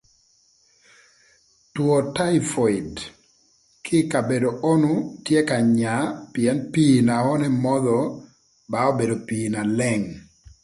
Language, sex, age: Thur, male, 30-39